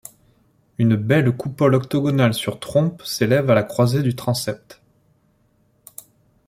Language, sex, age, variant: French, male, 30-39, Français de métropole